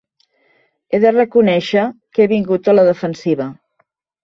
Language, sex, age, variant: Catalan, female, 50-59, Central